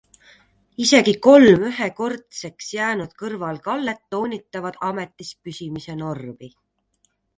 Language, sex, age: Estonian, female, 30-39